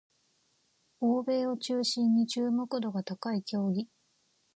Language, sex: Japanese, female